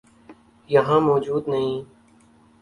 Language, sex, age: Urdu, male, 19-29